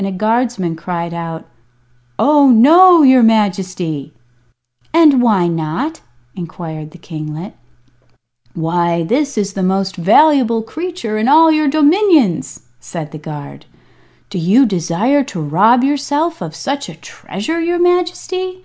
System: none